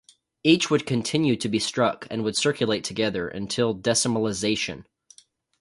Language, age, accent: English, 19-29, United States English